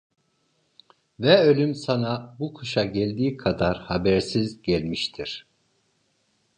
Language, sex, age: Turkish, male, 50-59